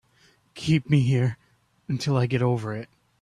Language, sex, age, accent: English, male, 30-39, United States English